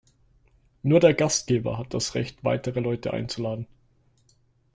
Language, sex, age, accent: German, male, 19-29, Österreichisches Deutsch